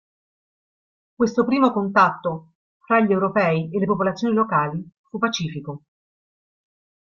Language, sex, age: Italian, female, 40-49